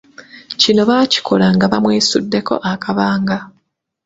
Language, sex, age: Ganda, female, 30-39